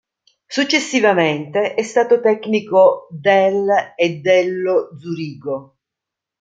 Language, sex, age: Italian, female, 50-59